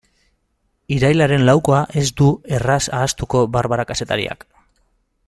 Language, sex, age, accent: Basque, male, 30-39, Mendebalekoa (Araba, Bizkaia, Gipuzkoako mendebaleko herri batzuk)